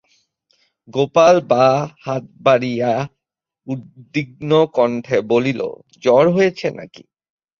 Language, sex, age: Bengali, male, 19-29